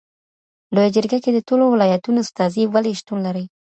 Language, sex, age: Pashto, female, under 19